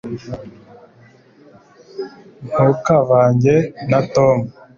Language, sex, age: Kinyarwanda, male, 19-29